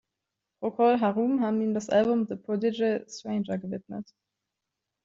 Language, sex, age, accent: German, female, 19-29, Deutschland Deutsch